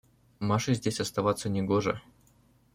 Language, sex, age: Russian, male, 19-29